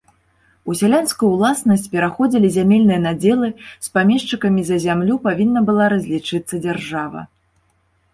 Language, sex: Belarusian, female